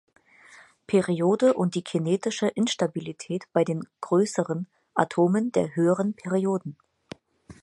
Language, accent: German, Deutschland Deutsch; Hochdeutsch